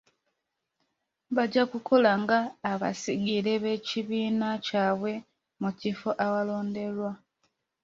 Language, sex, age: Ganda, female, 19-29